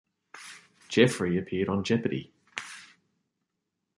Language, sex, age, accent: English, male, 19-29, Australian English